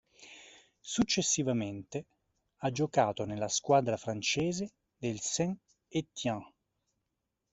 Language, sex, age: Italian, male, 40-49